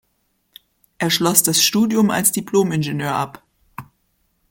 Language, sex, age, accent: German, male, 19-29, Deutschland Deutsch